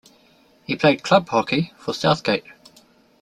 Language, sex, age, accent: English, male, 30-39, New Zealand English